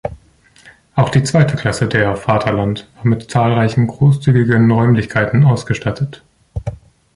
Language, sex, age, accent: German, male, 19-29, Deutschland Deutsch